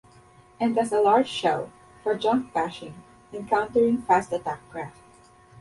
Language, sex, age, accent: English, female, 19-29, Filipino